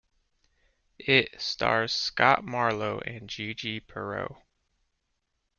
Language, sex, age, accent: English, male, 40-49, United States English